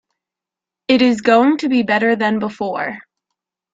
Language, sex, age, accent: English, female, 19-29, United States English